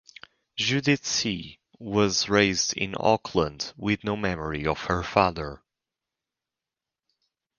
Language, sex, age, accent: English, male, 19-29, United States English